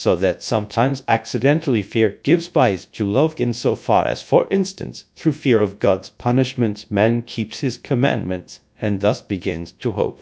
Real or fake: fake